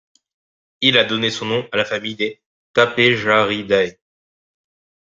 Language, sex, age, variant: French, male, 19-29, Français de métropole